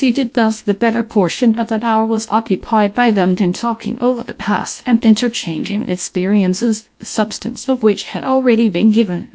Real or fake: fake